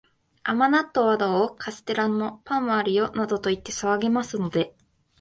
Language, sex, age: Japanese, female, 19-29